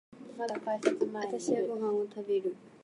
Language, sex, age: Japanese, female, 19-29